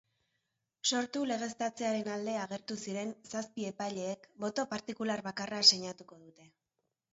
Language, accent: Basque, Erdialdekoa edo Nafarra (Gipuzkoa, Nafarroa)